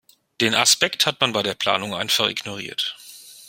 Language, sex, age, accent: German, male, 50-59, Deutschland Deutsch